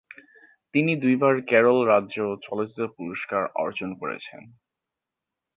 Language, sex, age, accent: Bengali, male, 19-29, Native; Bangladeshi